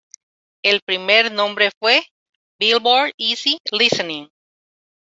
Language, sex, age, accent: Spanish, female, 50-59, América central